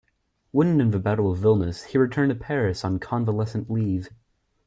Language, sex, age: English, male, 19-29